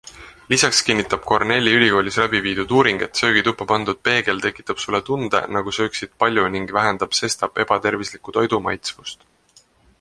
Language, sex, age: Estonian, male, 19-29